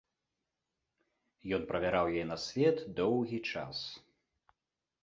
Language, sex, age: Belarusian, male, 30-39